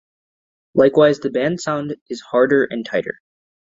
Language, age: English, under 19